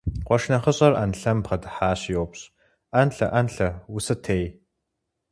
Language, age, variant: Kabardian, 19-29, Адыгэбзэ (Къэбэрдей, Кирил, псоми зэдай)